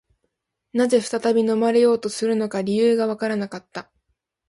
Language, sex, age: Japanese, female, 19-29